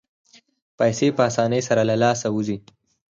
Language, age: Pashto, under 19